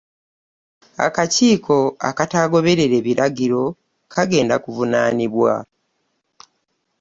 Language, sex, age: Ganda, female, 50-59